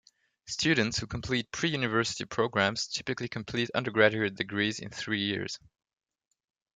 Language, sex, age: English, male, 19-29